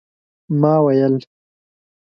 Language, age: Pashto, 19-29